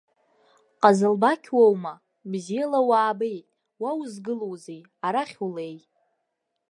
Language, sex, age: Abkhazian, female, 19-29